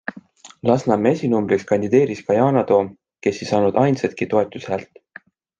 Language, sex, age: Estonian, male, 19-29